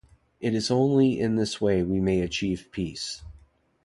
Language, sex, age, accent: English, male, 30-39, United States English